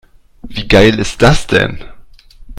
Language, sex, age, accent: German, male, 40-49, Deutschland Deutsch